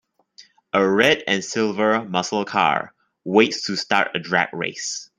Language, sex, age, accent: English, male, 19-29, Malaysian English